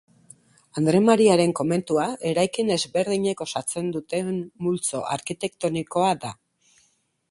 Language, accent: Basque, Mendebalekoa (Araba, Bizkaia, Gipuzkoako mendebaleko herri batzuk)